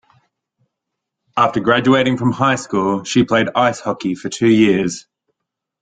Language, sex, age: English, male, 19-29